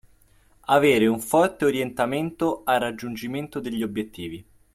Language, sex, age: Italian, male, 19-29